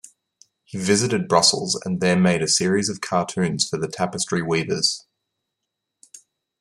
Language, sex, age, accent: English, male, 30-39, Australian English